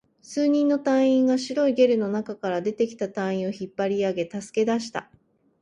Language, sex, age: Japanese, female, 40-49